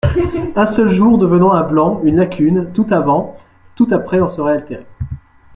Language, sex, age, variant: French, male, 19-29, Français de métropole